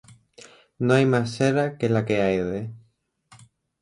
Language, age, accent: Spanish, 19-29, España: Islas Canarias